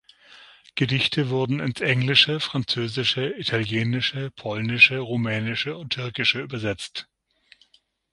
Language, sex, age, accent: German, male, 50-59, Deutschland Deutsch; Süddeutsch